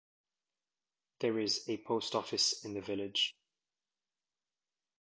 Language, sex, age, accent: English, male, 30-39, England English